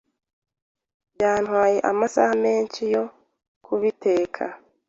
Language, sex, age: Kinyarwanda, female, 30-39